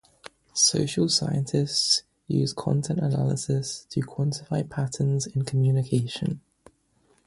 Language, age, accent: English, 19-29, England English